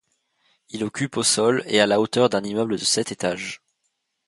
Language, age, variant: French, 19-29, Français de métropole